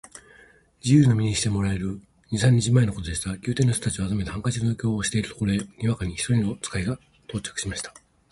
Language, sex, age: Japanese, male, 50-59